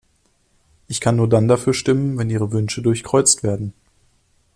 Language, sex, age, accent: German, male, 19-29, Deutschland Deutsch